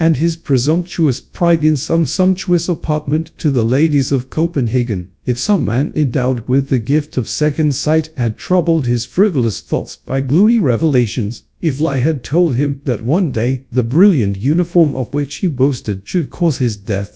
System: TTS, GradTTS